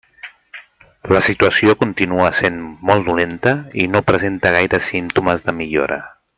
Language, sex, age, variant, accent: Catalan, male, 50-59, Central, central